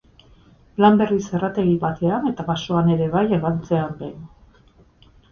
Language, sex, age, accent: Basque, female, 50-59, Erdialdekoa edo Nafarra (Gipuzkoa, Nafarroa)